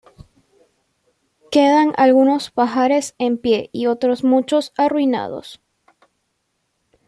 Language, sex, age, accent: Spanish, female, under 19, Andino-Pacífico: Colombia, Perú, Ecuador, oeste de Bolivia y Venezuela andina